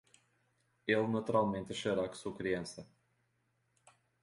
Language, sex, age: Portuguese, male, 40-49